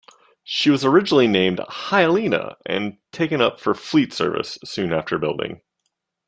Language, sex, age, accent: English, male, 30-39, United States English